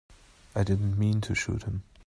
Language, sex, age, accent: English, male, 30-39, United States English